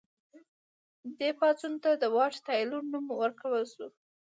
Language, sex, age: Pashto, female, under 19